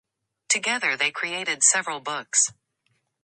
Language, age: English, under 19